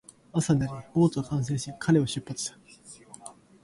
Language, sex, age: Japanese, male, 19-29